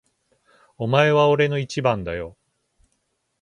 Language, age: Japanese, 50-59